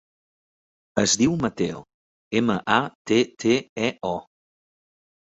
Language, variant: Catalan, Central